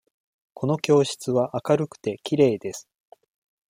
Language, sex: Japanese, male